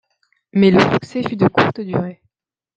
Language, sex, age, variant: French, female, 30-39, Français de métropole